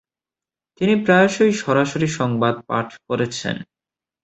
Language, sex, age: Bengali, male, under 19